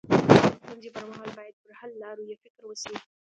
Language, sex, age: Pashto, female, 19-29